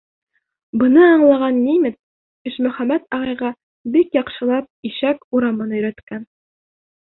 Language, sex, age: Bashkir, female, 19-29